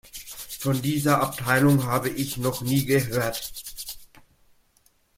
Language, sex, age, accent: German, male, 19-29, Deutschland Deutsch